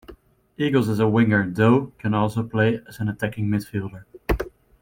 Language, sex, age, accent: English, male, 19-29, England English